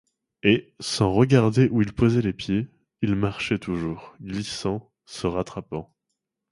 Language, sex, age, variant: French, male, 30-39, Français de métropole